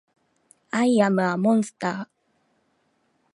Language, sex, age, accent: Japanese, female, 19-29, 関西